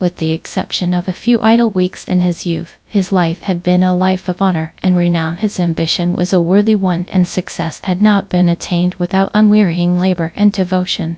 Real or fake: fake